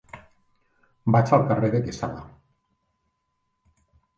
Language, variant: Catalan, Central